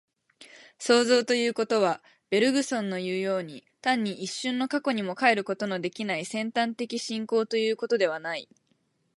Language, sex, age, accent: Japanese, female, 19-29, 標準語